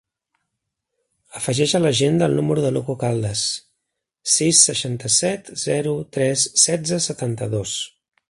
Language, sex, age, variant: Catalan, male, 40-49, Central